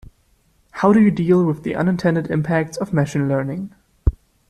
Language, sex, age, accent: English, male, under 19, United States English